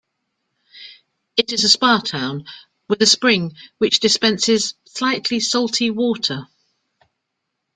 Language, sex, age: English, female, 50-59